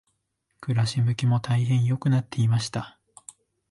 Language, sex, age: Japanese, male, 19-29